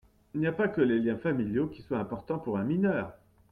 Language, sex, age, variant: French, male, 40-49, Français de métropole